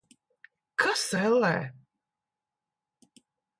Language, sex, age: Latvian, female, 60-69